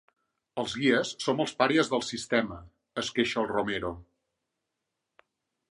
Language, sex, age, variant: Catalan, male, 40-49, Central